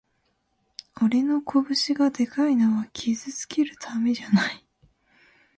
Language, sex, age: Japanese, female, 19-29